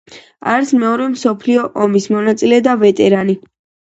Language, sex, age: Georgian, female, 19-29